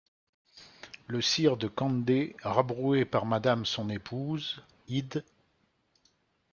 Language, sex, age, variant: French, male, 60-69, Français de métropole